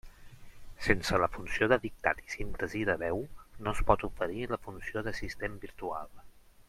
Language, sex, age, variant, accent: Catalan, male, 50-59, Central, central